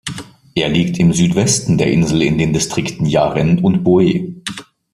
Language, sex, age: German, male, 19-29